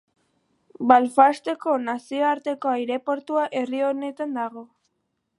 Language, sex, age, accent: Basque, female, under 19, Mendebalekoa (Araba, Bizkaia, Gipuzkoako mendebaleko herri batzuk)